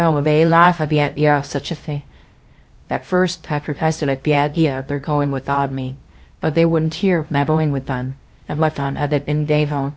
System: TTS, VITS